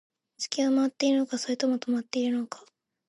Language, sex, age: Japanese, female, under 19